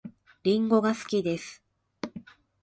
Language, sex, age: Japanese, female, 19-29